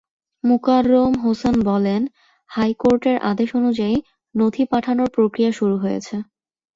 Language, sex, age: Bengali, female, 19-29